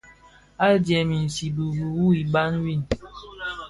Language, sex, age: Bafia, female, 30-39